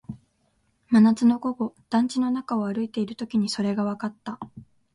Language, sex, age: Japanese, female, 19-29